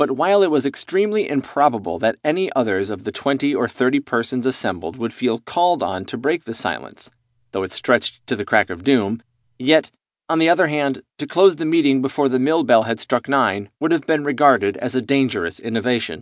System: none